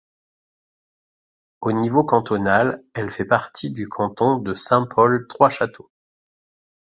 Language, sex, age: French, male, 50-59